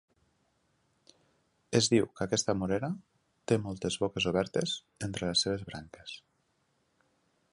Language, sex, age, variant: Catalan, male, 30-39, Nord-Occidental